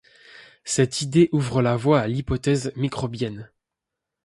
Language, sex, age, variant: French, male, 30-39, Français de métropole